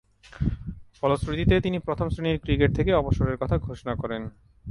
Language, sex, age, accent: Bengali, male, 19-29, Native